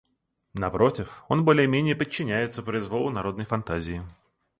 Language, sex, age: Russian, male, 30-39